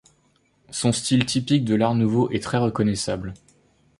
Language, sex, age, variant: French, male, 19-29, Français de métropole